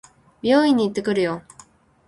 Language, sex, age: Japanese, female, 19-29